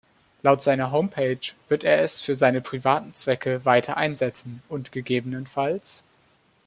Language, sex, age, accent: German, male, 19-29, Deutschland Deutsch